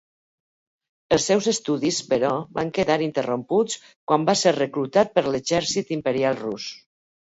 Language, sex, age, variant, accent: Catalan, female, 50-59, Valencià meridional, valencià